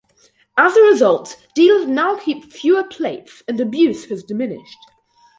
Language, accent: English, England English